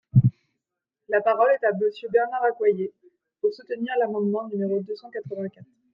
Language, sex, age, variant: French, female, 19-29, Français de métropole